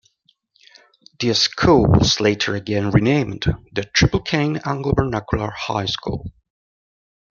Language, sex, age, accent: English, male, 50-59, United States English